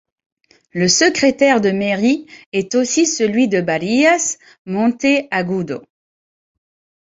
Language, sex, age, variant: French, female, 30-39, Français de métropole